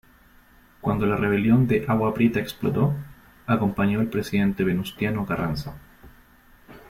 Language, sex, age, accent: Spanish, male, 19-29, Chileno: Chile, Cuyo